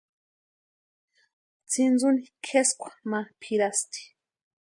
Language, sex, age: Western Highland Purepecha, female, 19-29